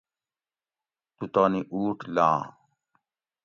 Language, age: Gawri, 40-49